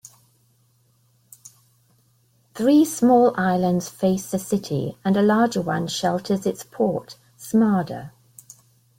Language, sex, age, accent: English, female, 50-59, England English